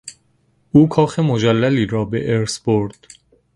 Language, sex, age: Persian, male, 30-39